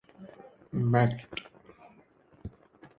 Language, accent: English, India and South Asia (India, Pakistan, Sri Lanka)